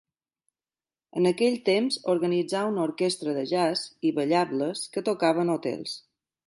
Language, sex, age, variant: Catalan, female, 50-59, Balear